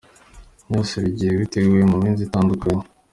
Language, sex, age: Kinyarwanda, male, under 19